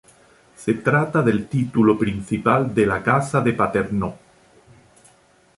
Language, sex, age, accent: Spanish, male, 40-49, España: Sur peninsular (Andalucia, Extremadura, Murcia)